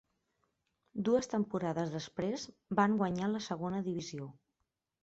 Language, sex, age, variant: Catalan, female, 30-39, Central